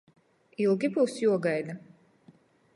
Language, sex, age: Latgalian, female, 30-39